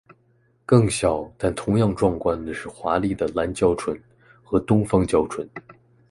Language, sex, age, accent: Chinese, male, 19-29, 出生地：北京市